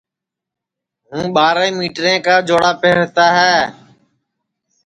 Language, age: Sansi, 19-29